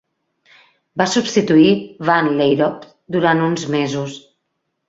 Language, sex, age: Catalan, female, 40-49